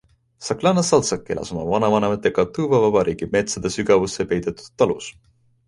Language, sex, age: Estonian, male, 19-29